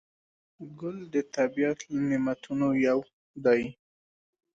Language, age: Pashto, 19-29